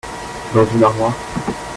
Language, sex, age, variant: French, male, 19-29, Français de métropole